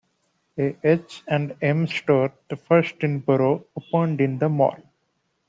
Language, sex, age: English, male, 19-29